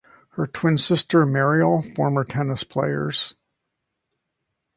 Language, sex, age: English, male, 60-69